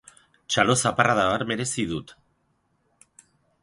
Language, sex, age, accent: Basque, male, 60-69, Erdialdekoa edo Nafarra (Gipuzkoa, Nafarroa)